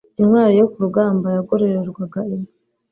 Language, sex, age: Kinyarwanda, female, 19-29